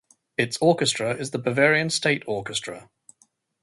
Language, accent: English, England English